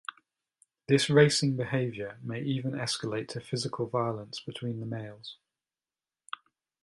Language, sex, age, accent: English, male, 40-49, England English